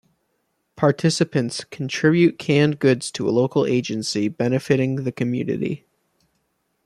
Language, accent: English, United States English